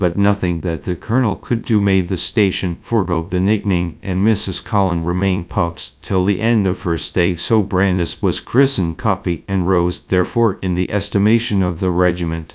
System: TTS, GradTTS